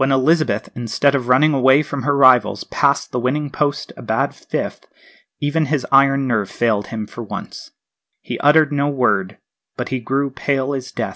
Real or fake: real